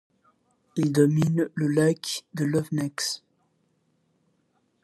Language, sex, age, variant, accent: French, male, 19-29, Français d'Europe, Français de Suisse